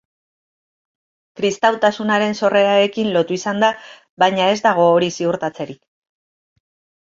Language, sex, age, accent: Basque, female, 50-59, Mendebalekoa (Araba, Bizkaia, Gipuzkoako mendebaleko herri batzuk)